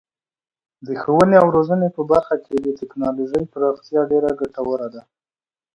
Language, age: Pashto, 30-39